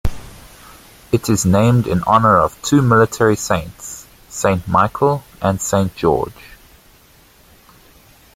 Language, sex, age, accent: English, male, 19-29, Southern African (South Africa, Zimbabwe, Namibia)